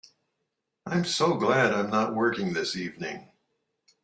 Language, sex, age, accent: English, male, 60-69, United States English